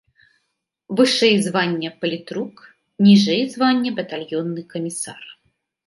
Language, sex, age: Belarusian, female, 30-39